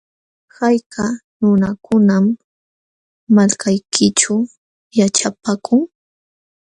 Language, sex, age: Jauja Wanca Quechua, female, 19-29